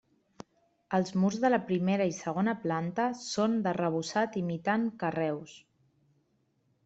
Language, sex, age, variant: Catalan, female, 40-49, Central